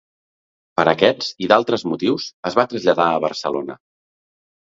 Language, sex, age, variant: Catalan, male, 40-49, Central